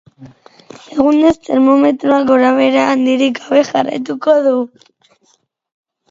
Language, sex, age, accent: Basque, female, 50-59, Erdialdekoa edo Nafarra (Gipuzkoa, Nafarroa)